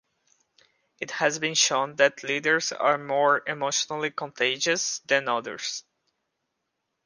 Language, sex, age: English, male, 19-29